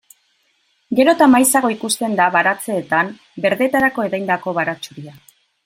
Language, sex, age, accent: Basque, female, 40-49, Mendebalekoa (Araba, Bizkaia, Gipuzkoako mendebaleko herri batzuk)